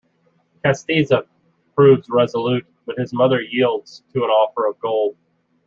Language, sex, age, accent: English, male, 30-39, United States English